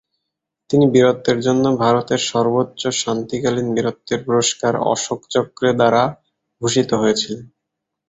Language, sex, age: Bengali, male, under 19